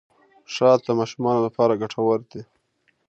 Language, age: Pashto, 30-39